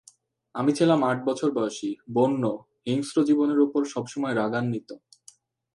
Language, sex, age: Bengali, male, 19-29